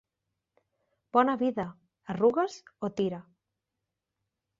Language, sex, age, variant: Catalan, female, 30-39, Central